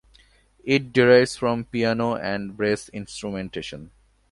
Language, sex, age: English, male, 19-29